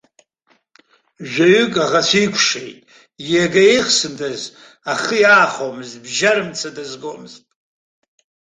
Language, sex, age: Abkhazian, male, 80-89